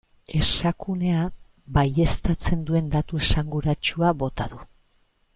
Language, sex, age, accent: Basque, female, 40-49, Mendebalekoa (Araba, Bizkaia, Gipuzkoako mendebaleko herri batzuk)